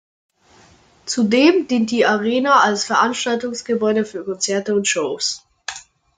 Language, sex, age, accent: German, male, under 19, Deutschland Deutsch